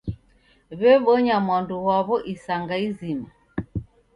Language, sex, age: Taita, female, 60-69